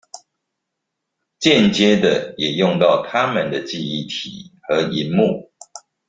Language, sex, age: Chinese, male, 40-49